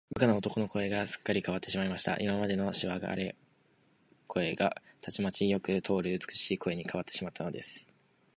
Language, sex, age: Japanese, male, 19-29